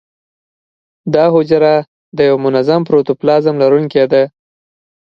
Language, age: Pashto, under 19